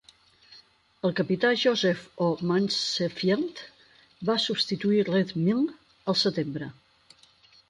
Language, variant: Catalan, Central